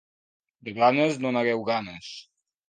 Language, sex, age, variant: Catalan, male, 19-29, Septentrional